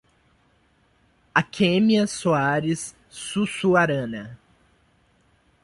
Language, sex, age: Portuguese, male, 19-29